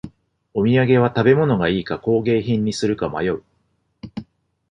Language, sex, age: Japanese, male, 40-49